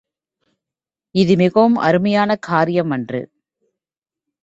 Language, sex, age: Tamil, female, 30-39